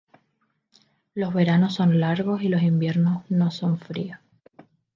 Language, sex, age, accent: Spanish, female, 19-29, España: Islas Canarias